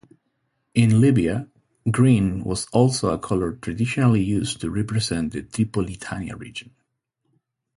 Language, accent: English, United States English